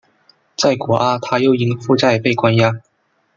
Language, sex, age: Chinese, male, 19-29